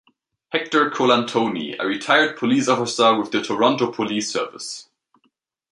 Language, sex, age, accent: English, male, 19-29, United States English